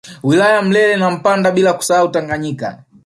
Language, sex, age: Swahili, male, 19-29